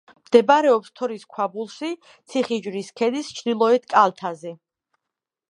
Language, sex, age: Georgian, female, 19-29